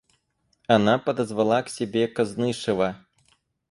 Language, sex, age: Russian, male, 19-29